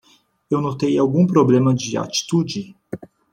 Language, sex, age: Portuguese, male, 19-29